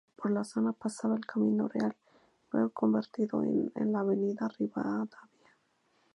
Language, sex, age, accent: Spanish, female, 30-39, México